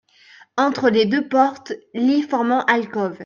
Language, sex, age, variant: French, male, 30-39, Français de métropole